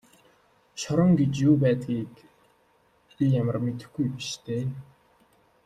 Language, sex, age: Mongolian, male, 19-29